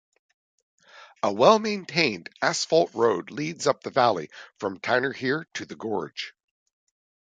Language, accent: English, United States English